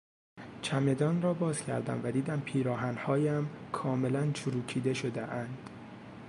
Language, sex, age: Persian, male, 19-29